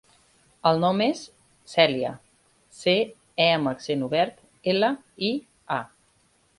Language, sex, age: Catalan, female, 40-49